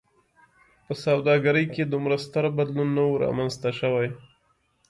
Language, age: Pashto, 19-29